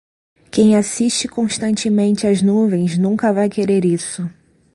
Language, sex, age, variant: Portuguese, female, 30-39, Portuguese (Brasil)